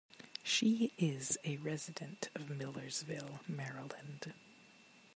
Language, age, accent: English, 19-29, United States English